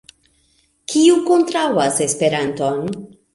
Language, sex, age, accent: Esperanto, female, 50-59, Internacia